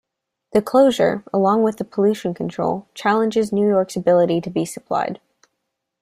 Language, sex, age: English, female, under 19